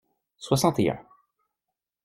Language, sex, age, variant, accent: French, male, 30-39, Français d'Amérique du Nord, Français du Canada